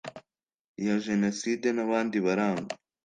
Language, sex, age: Kinyarwanda, male, under 19